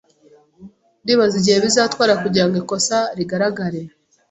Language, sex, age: Kinyarwanda, female, 19-29